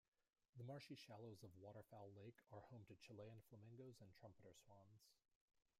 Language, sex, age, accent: English, male, 30-39, United States English